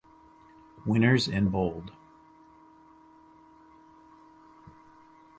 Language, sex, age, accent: English, male, 50-59, United States English